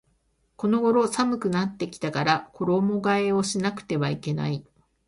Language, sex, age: Japanese, female, 50-59